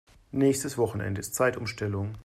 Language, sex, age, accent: German, male, 30-39, Deutschland Deutsch